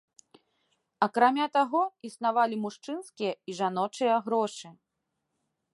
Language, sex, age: Belarusian, female, 30-39